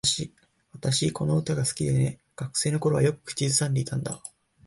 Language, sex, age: Japanese, male, 19-29